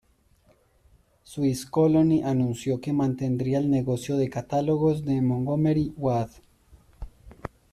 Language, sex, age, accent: Spanish, male, 30-39, Caribe: Cuba, Venezuela, Puerto Rico, República Dominicana, Panamá, Colombia caribeña, México caribeño, Costa del golfo de México